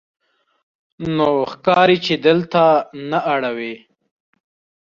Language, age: Pashto, 19-29